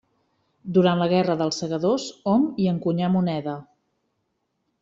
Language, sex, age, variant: Catalan, female, 40-49, Central